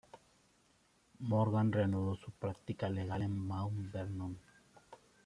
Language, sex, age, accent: Spanish, male, 19-29, México